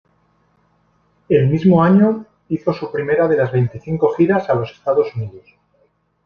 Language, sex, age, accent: Spanish, male, 30-39, España: Norte peninsular (Asturias, Castilla y León, Cantabria, País Vasco, Navarra, Aragón, La Rioja, Guadalajara, Cuenca)